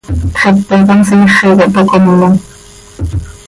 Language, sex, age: Seri, female, 30-39